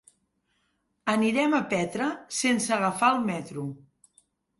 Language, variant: Catalan, Central